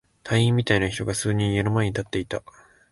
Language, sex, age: Japanese, male, 19-29